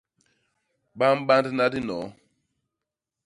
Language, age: Basaa, 40-49